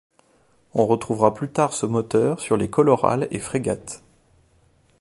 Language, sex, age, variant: French, male, 30-39, Français de métropole